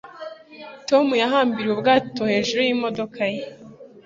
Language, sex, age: Kinyarwanda, female, 19-29